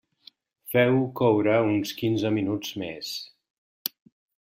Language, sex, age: Catalan, male, 60-69